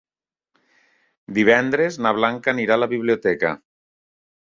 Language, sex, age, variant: Catalan, male, 30-39, Septentrional